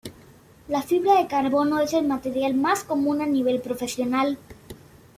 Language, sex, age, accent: Spanish, male, under 19, México